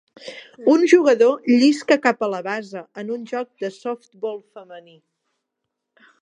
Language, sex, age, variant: Catalan, female, 30-39, Central